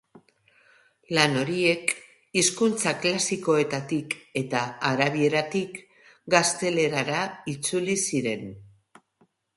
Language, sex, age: Basque, female, 50-59